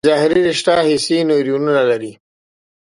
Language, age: Pashto, 40-49